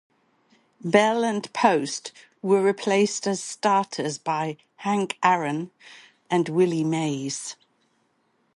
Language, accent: English, England English